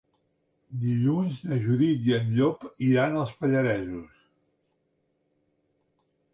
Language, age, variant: Catalan, 60-69, Central